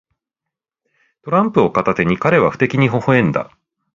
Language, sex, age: Japanese, male, 40-49